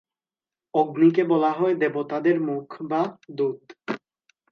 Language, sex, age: Bengali, male, 19-29